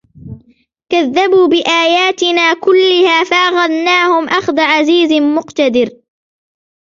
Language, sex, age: Arabic, female, 19-29